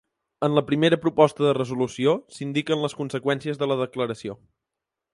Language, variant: Catalan, Central